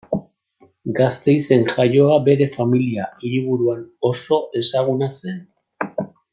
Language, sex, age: Basque, male, 50-59